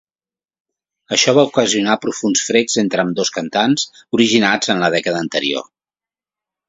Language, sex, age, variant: Catalan, male, 50-59, Central